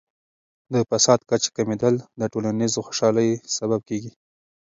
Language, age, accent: Pashto, 30-39, پکتیا ولایت، احمدزی